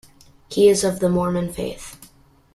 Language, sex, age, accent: English, male, under 19, United States English